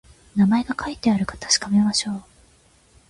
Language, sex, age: Japanese, female, 19-29